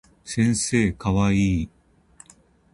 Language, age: Japanese, 50-59